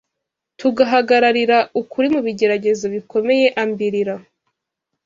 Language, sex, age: Kinyarwanda, female, 19-29